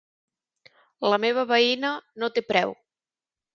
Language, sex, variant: Catalan, female, Central